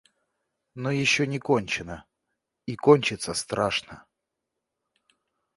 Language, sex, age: Russian, male, 30-39